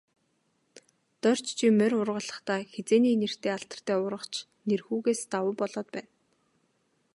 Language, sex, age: Mongolian, female, 19-29